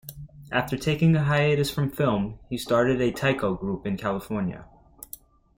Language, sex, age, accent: English, male, 19-29, United States English